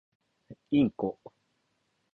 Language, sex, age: Japanese, male, 19-29